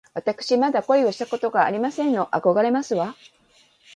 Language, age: Japanese, 50-59